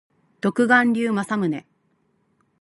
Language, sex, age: Japanese, female, 40-49